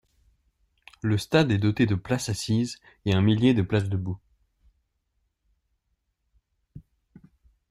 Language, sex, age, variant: French, male, 19-29, Français de métropole